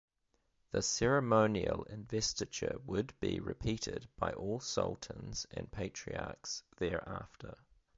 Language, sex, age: English, male, 30-39